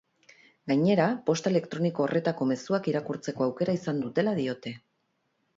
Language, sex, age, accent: Basque, female, 40-49, Erdialdekoa edo Nafarra (Gipuzkoa, Nafarroa)